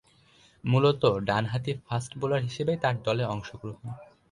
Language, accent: Bengali, Bangladeshi